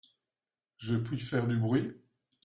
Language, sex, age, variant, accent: French, male, 40-49, Français d'Europe, Français de Belgique